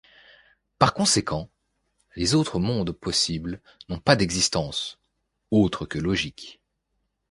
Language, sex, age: French, male, 19-29